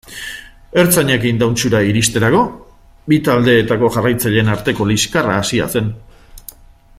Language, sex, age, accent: Basque, male, 50-59, Mendebalekoa (Araba, Bizkaia, Gipuzkoako mendebaleko herri batzuk)